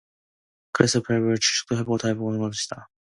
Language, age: Korean, 19-29